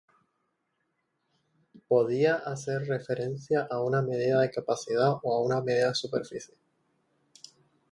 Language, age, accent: Spanish, 19-29, España: Islas Canarias